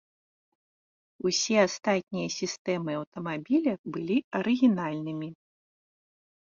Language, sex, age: Belarusian, female, 40-49